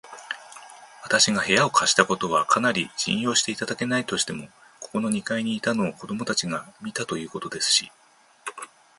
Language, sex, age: Japanese, male, 50-59